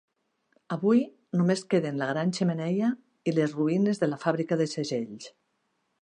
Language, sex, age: Catalan, female, 50-59